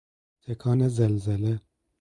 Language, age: Persian, 19-29